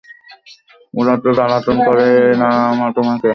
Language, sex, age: Bengali, male, under 19